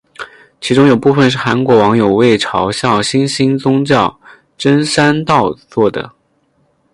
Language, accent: Chinese, 出生地：江西省